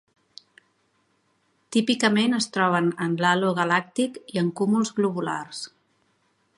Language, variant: Catalan, Central